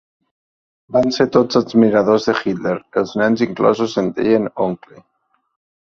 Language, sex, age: Catalan, male, under 19